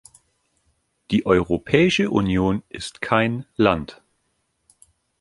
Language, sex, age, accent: German, male, 30-39, Deutschland Deutsch